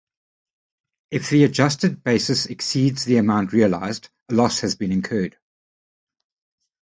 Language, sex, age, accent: English, male, 40-49, Southern African (South Africa, Zimbabwe, Namibia)